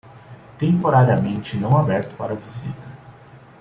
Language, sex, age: Portuguese, male, 19-29